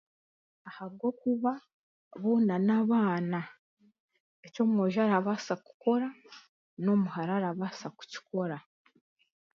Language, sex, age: Chiga, female, 19-29